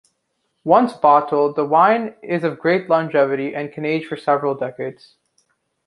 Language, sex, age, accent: English, male, under 19, United States English